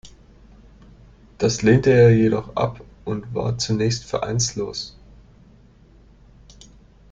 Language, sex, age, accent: German, male, 19-29, Deutschland Deutsch